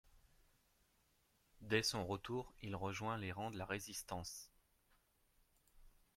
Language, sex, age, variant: French, male, 40-49, Français de métropole